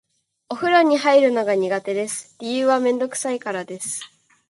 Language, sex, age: Japanese, female, under 19